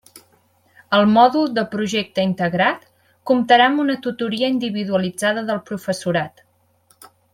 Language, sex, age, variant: Catalan, female, 19-29, Central